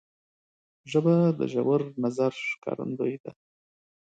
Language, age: Pashto, 30-39